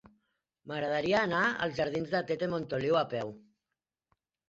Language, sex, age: Catalan, female, 30-39